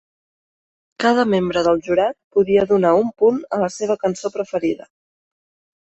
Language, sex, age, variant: Catalan, female, 30-39, Central